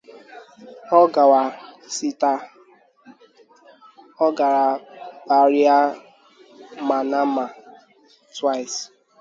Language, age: English, 19-29